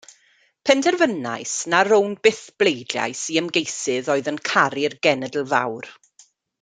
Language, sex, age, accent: Welsh, female, 40-49, Y Deyrnas Unedig Cymraeg